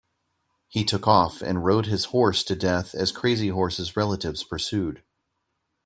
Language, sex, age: English, male, 30-39